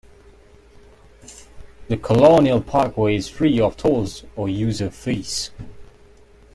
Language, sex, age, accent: English, male, 19-29, Malaysian English